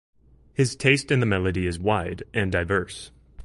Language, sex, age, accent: English, male, 30-39, United States English